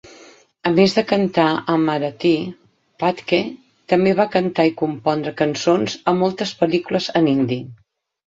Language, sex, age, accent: Catalan, female, 50-59, balear; central